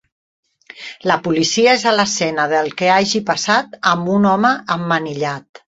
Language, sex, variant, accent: Catalan, female, Central, Barceloní